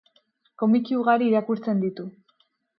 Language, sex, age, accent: Basque, female, 19-29, Mendebalekoa (Araba, Bizkaia, Gipuzkoako mendebaleko herri batzuk)